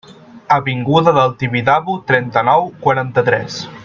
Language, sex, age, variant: Catalan, male, 19-29, Central